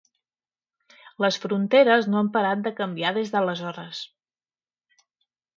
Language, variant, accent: Catalan, Central, central